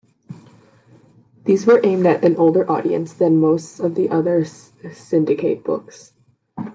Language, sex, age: English, female, under 19